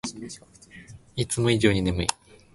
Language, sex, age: Japanese, male, 19-29